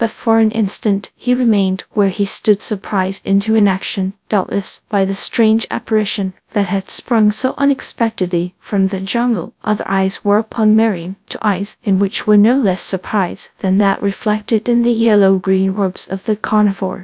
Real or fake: fake